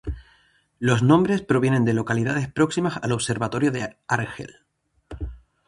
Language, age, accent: Spanish, 19-29, España: Islas Canarias